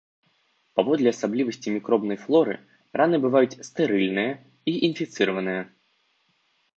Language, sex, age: Belarusian, male, 19-29